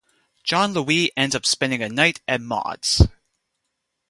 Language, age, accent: English, 19-29, United States English